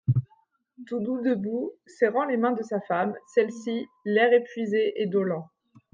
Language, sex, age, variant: French, female, 19-29, Français de métropole